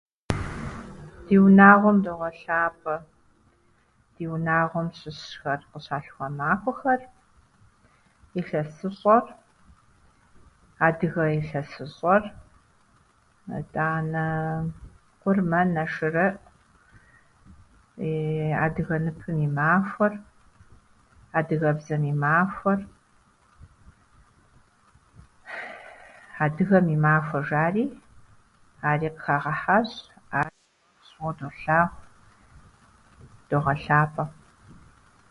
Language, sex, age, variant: Kabardian, female, 50-59, Адыгэбзэ (Къэбэрдей, Кирил, Урысей)